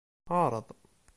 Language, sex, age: Kabyle, male, 30-39